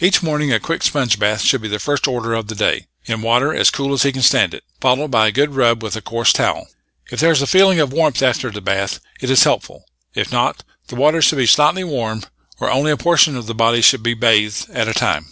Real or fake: real